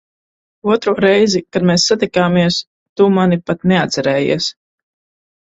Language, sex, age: Latvian, female, 19-29